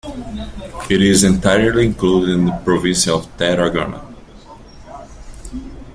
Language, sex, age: English, male, 19-29